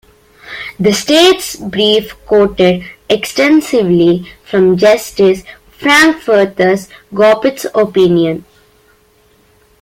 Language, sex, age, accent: English, female, under 19, India and South Asia (India, Pakistan, Sri Lanka)